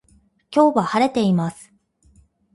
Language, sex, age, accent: Japanese, female, 30-39, 標準語